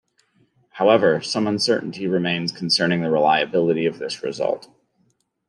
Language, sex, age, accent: English, male, 30-39, United States English